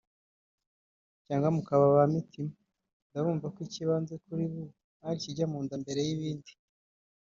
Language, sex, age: Kinyarwanda, male, 30-39